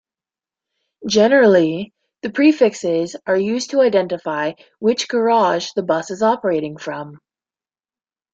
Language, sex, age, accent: English, female, under 19, United States English